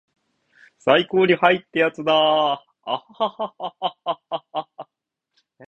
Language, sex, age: Japanese, male, 19-29